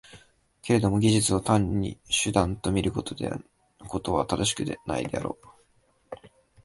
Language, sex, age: Japanese, male, 19-29